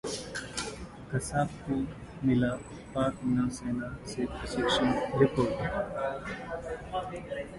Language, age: Hindi, 30-39